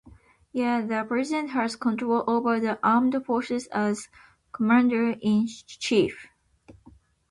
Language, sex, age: English, female, 19-29